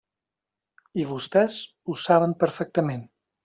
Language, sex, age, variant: Catalan, male, 40-49, Central